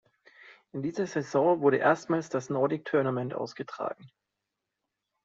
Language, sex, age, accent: German, male, 30-39, Deutschland Deutsch